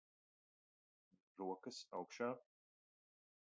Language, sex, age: Latvian, male, 30-39